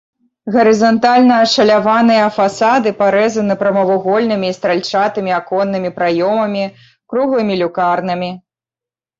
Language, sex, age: Belarusian, female, 30-39